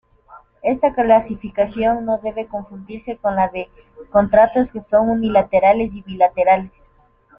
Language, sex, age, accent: Spanish, female, under 19, Andino-Pacífico: Colombia, Perú, Ecuador, oeste de Bolivia y Venezuela andina